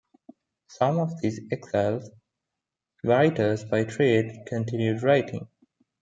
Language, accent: English, India and South Asia (India, Pakistan, Sri Lanka)